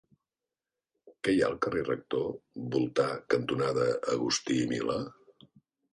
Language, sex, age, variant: Catalan, male, 50-59, Central